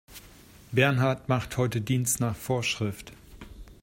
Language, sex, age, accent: German, male, 50-59, Deutschland Deutsch